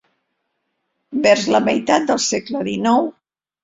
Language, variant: Catalan, Central